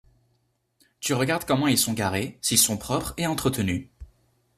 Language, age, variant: French, 19-29, Français de métropole